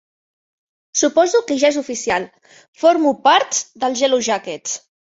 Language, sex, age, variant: Catalan, female, 19-29, Central